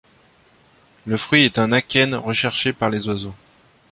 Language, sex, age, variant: French, male, 30-39, Français de métropole